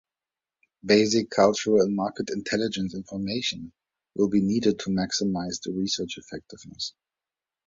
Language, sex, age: English, male, 30-39